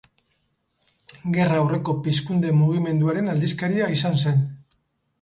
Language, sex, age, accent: Basque, male, 50-59, Mendebalekoa (Araba, Bizkaia, Gipuzkoako mendebaleko herri batzuk)